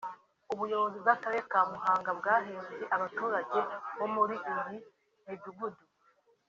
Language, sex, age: Kinyarwanda, female, 19-29